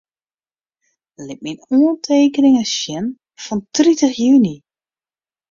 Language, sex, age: Western Frisian, female, 30-39